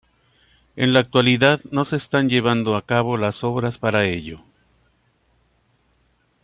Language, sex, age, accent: Spanish, male, 60-69, México